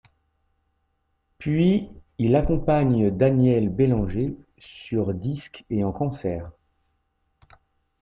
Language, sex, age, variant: French, male, 40-49, Français de métropole